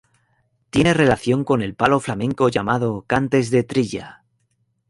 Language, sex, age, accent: Spanish, male, 30-39, España: Centro-Sur peninsular (Madrid, Toledo, Castilla-La Mancha)